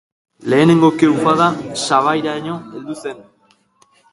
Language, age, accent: Basque, under 19, Mendebalekoa (Araba, Bizkaia, Gipuzkoako mendebaleko herri batzuk)